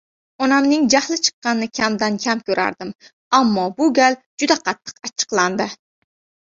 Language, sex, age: Uzbek, female, 30-39